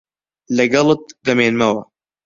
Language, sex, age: Central Kurdish, male, 19-29